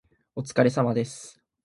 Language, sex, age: Japanese, male, 19-29